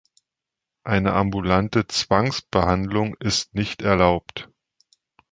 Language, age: German, 40-49